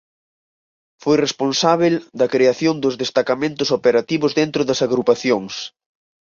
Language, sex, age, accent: Galician, male, 19-29, Normativo (estándar)